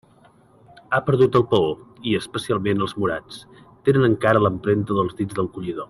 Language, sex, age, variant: Catalan, male, 40-49, Central